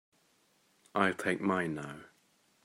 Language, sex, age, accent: English, male, under 19, England English